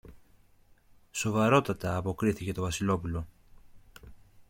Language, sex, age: Greek, male, 30-39